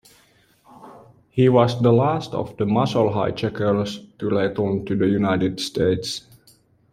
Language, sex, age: English, male, 19-29